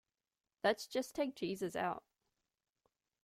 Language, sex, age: English, female, 19-29